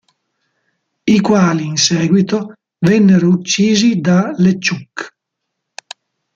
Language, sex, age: Italian, male, 60-69